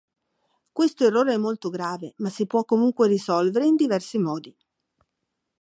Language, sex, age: Italian, female, 60-69